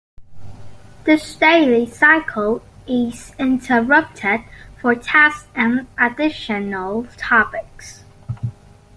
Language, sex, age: English, female, under 19